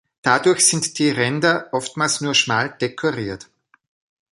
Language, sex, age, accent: German, male, 30-39, Österreichisches Deutsch